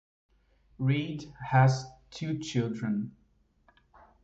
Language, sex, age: English, male, 30-39